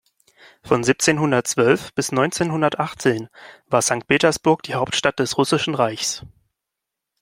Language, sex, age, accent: German, male, 19-29, Deutschland Deutsch